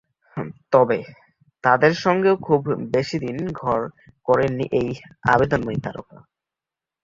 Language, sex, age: Bengali, male, under 19